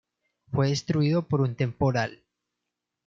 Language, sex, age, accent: Spanish, male, 19-29, Andino-Pacífico: Colombia, Perú, Ecuador, oeste de Bolivia y Venezuela andina